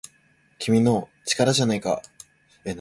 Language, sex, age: Japanese, male, 19-29